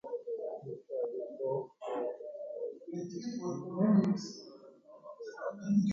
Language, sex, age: Guarani, male, 19-29